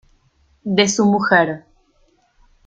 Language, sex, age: Spanish, female, 30-39